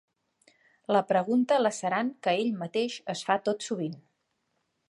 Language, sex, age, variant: Catalan, female, 40-49, Central